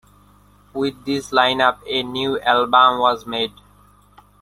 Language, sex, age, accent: English, male, 19-29, India and South Asia (India, Pakistan, Sri Lanka)